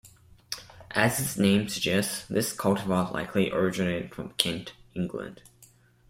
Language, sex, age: English, male, 19-29